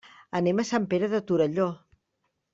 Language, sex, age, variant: Catalan, female, 50-59, Central